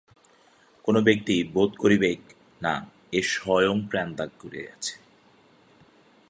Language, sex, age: Bengali, male, 30-39